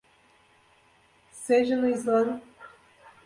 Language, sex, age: Portuguese, female, 30-39